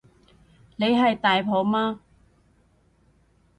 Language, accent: Cantonese, 广州音